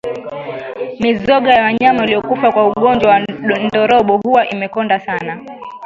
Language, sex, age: Swahili, female, 19-29